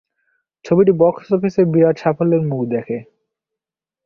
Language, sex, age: Bengali, male, under 19